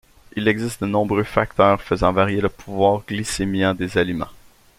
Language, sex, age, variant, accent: French, male, 30-39, Français d'Amérique du Nord, Français du Canada